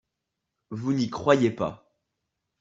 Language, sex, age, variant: French, male, under 19, Français de métropole